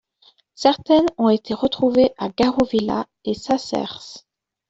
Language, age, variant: French, 19-29, Français de métropole